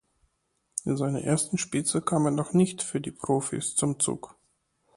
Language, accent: German, Deutschland Deutsch